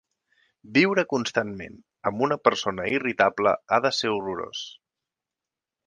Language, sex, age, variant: Catalan, male, 30-39, Central